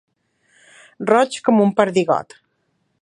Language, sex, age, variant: Catalan, female, 40-49, Central